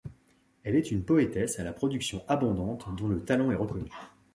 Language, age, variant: French, 40-49, Français de métropole